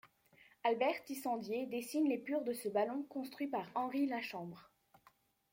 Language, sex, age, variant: French, female, under 19, Français de métropole